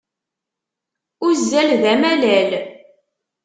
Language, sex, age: Kabyle, female, 19-29